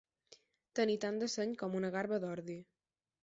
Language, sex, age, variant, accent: Catalan, female, 19-29, Balear, menorquí